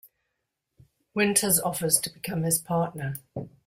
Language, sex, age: English, female, 50-59